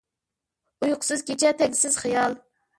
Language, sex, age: Uyghur, female, under 19